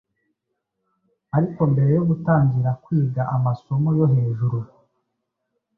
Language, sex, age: Kinyarwanda, male, 19-29